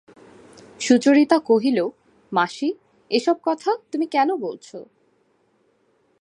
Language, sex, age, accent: Bengali, female, 19-29, প্রমিত